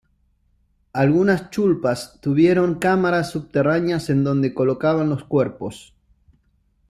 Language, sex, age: Spanish, male, 30-39